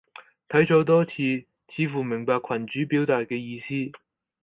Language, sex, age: Cantonese, male, under 19